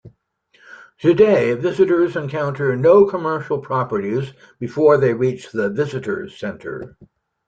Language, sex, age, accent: English, male, 60-69, United States English